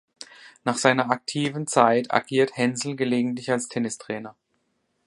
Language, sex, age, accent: German, male, 30-39, Deutschland Deutsch